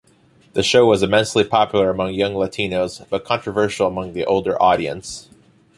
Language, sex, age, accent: English, male, 19-29, United States English